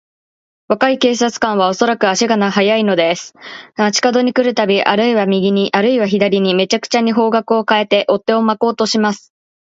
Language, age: Japanese, 19-29